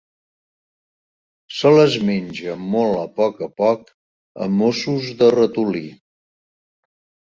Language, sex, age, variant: Catalan, male, 60-69, Central